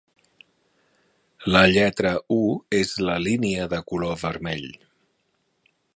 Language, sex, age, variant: Catalan, male, 40-49, Central